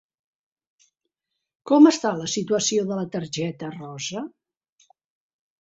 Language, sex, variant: Catalan, female, Central